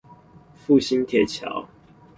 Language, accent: Chinese, 出生地：新北市